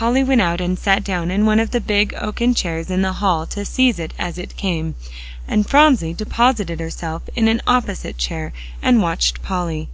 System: none